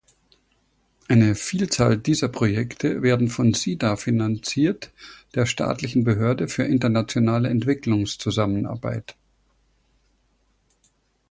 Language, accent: German, Deutschland Deutsch